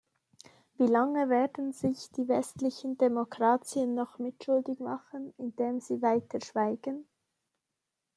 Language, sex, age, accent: German, female, 19-29, Schweizerdeutsch